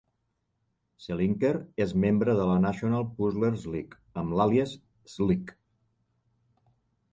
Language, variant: Catalan, Central